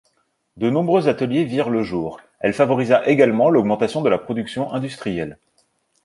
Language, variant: French, Français de métropole